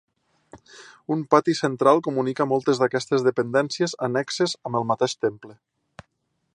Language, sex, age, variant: Catalan, male, 30-39, Septentrional